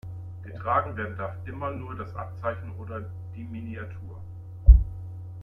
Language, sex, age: German, male, 50-59